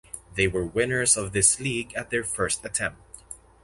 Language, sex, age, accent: English, male, under 19, Filipino